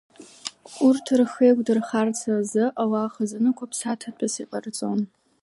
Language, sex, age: Abkhazian, female, under 19